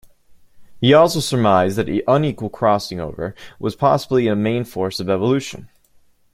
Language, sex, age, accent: English, male, 19-29, United States English